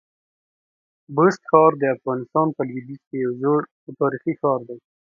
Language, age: Pashto, 19-29